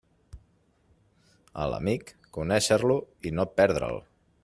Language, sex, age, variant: Catalan, male, 30-39, Central